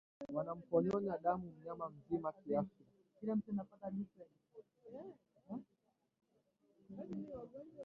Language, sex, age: Swahili, male, 19-29